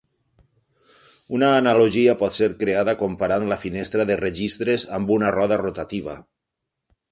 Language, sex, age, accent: Catalan, male, 50-59, valencià